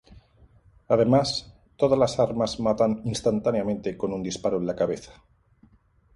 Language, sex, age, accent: Spanish, male, 40-49, España: Sur peninsular (Andalucia, Extremadura, Murcia)